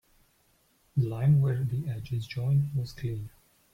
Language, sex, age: English, male, 40-49